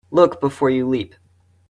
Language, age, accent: English, 19-29, United States English